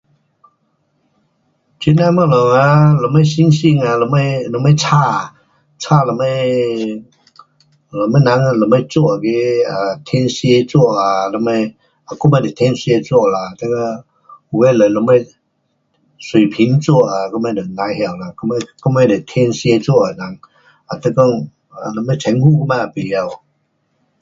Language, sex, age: Pu-Xian Chinese, male, 60-69